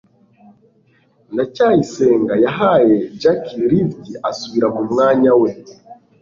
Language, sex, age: Kinyarwanda, male, 19-29